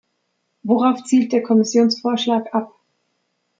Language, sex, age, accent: German, female, 19-29, Deutschland Deutsch